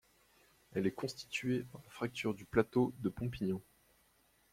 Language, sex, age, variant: French, male, 19-29, Français de métropole